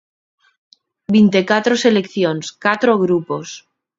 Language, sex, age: Galician, female, 30-39